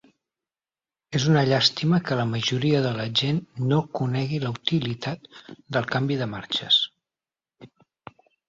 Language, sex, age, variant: Catalan, male, 50-59, Central